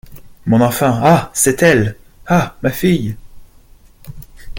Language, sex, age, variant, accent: French, male, 19-29, Français d'Amérique du Nord, Français du Canada